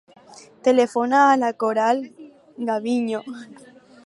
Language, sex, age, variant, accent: Catalan, female, under 19, Alacantí, valencià